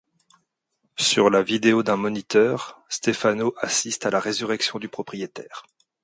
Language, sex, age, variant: French, male, 30-39, Français de métropole